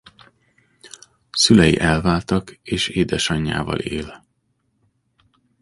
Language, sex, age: Hungarian, male, 40-49